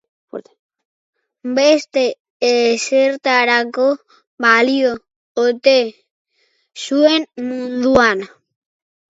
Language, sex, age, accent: Basque, female, 40-49, Mendebalekoa (Araba, Bizkaia, Gipuzkoako mendebaleko herri batzuk)